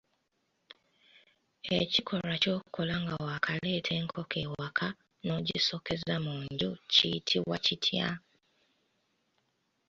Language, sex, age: Ganda, female, 19-29